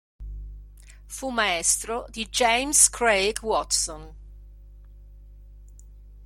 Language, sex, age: Italian, female, 50-59